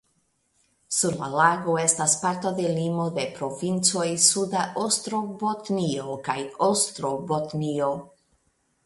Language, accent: Esperanto, Internacia